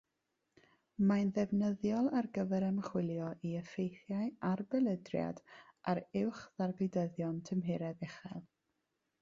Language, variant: Welsh, South-Western Welsh